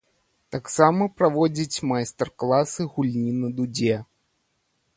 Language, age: Belarusian, 30-39